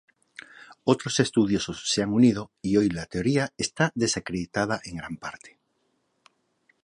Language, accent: Spanish, España: Norte peninsular (Asturias, Castilla y León, Cantabria, País Vasco, Navarra, Aragón, La Rioja, Guadalajara, Cuenca)